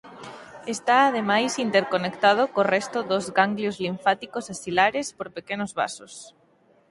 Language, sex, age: Galician, female, 19-29